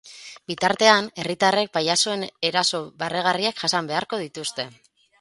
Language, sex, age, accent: Basque, female, 30-39, Mendebalekoa (Araba, Bizkaia, Gipuzkoako mendebaleko herri batzuk)